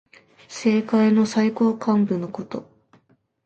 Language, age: Japanese, 19-29